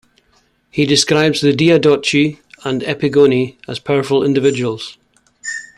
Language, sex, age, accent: English, male, 60-69, Scottish English